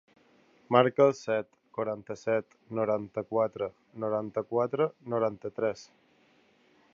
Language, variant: Catalan, Balear